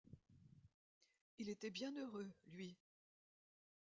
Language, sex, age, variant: French, female, 70-79, Français de métropole